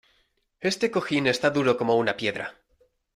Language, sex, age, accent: Spanish, male, 19-29, España: Centro-Sur peninsular (Madrid, Toledo, Castilla-La Mancha)